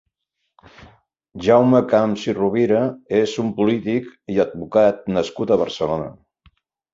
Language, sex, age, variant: Catalan, male, 60-69, Central